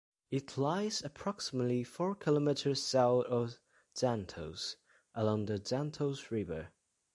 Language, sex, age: English, male, under 19